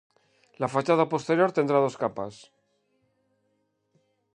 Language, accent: Spanish, España: Norte peninsular (Asturias, Castilla y León, Cantabria, País Vasco, Navarra, Aragón, La Rioja, Guadalajara, Cuenca)